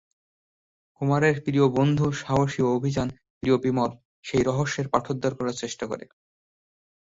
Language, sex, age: Bengali, male, 19-29